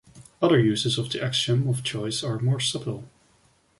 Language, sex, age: English, male, 19-29